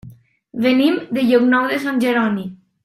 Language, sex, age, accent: Catalan, female, 19-29, valencià